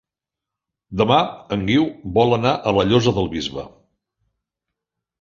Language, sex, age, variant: Catalan, male, 60-69, Central